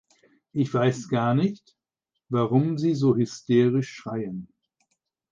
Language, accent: German, Deutschland Deutsch